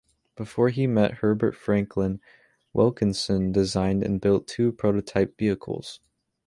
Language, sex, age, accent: English, male, under 19, United States English